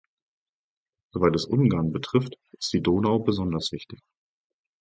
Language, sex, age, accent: German, male, 30-39, Deutschland Deutsch